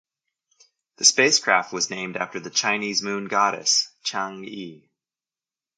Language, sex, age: English, male, 30-39